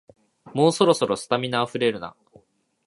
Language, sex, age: Japanese, male, 19-29